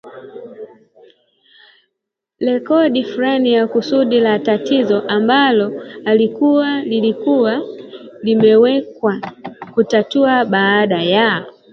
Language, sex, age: Swahili, female, 19-29